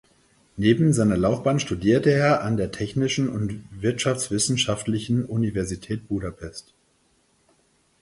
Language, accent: German, Deutschland Deutsch